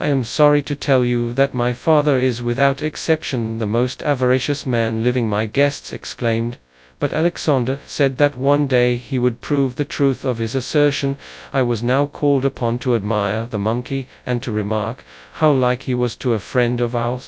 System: TTS, FastPitch